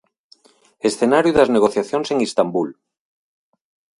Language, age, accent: Galician, 40-49, Normativo (estándar)